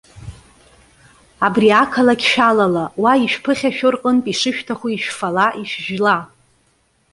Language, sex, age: Abkhazian, female, 30-39